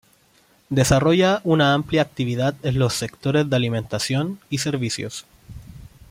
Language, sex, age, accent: Spanish, male, 19-29, Chileno: Chile, Cuyo